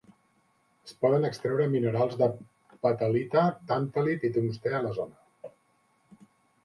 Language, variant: Catalan, Central